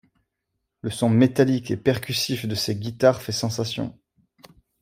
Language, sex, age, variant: French, male, 30-39, Français de métropole